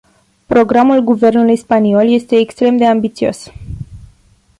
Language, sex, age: Romanian, female, 19-29